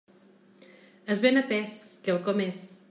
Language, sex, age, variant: Catalan, female, 40-49, Central